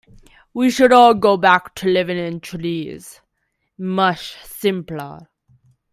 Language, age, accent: English, under 19, Australian English